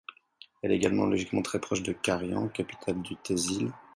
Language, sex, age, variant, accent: French, male, 30-39, Français d'Europe, Français de Suisse